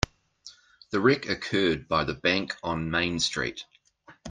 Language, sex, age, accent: English, male, 40-49, New Zealand English